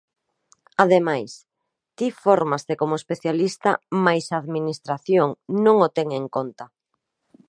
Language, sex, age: Galician, female, 40-49